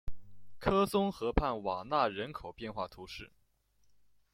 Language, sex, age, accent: Chinese, male, under 19, 出生地：湖北省